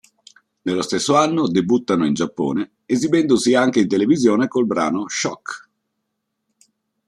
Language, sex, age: Italian, male, 50-59